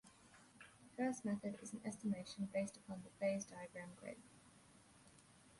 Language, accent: English, Australian English